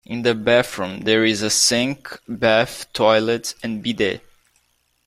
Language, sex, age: English, male, 19-29